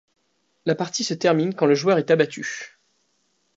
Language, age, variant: French, 19-29, Français de métropole